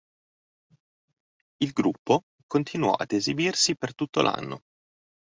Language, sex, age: Italian, male, 40-49